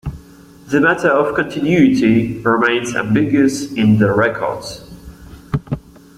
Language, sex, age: English, male, 19-29